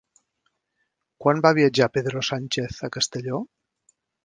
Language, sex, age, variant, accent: Catalan, male, 50-59, Central, central